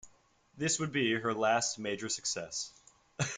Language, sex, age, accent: English, male, 19-29, United States English